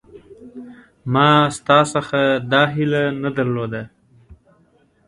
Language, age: Pashto, 30-39